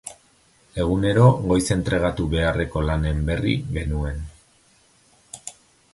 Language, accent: Basque, Erdialdekoa edo Nafarra (Gipuzkoa, Nafarroa)